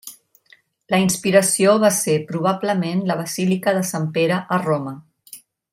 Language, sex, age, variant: Catalan, female, 50-59, Central